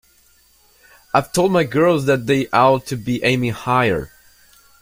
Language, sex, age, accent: English, male, under 19, United States English